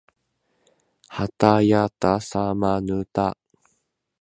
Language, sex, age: Japanese, male, 19-29